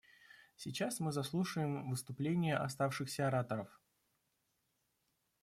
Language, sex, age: Russian, male, 19-29